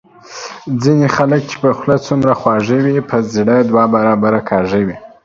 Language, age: Pashto, under 19